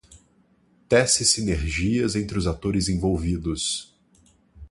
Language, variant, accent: Portuguese, Portuguese (Brasil), Mineiro